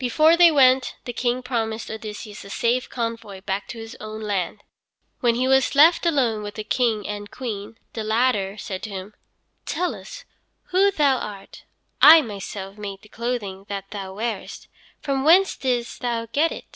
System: none